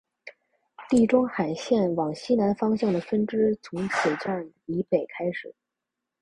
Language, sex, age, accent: Chinese, female, 19-29, 出生地：北京市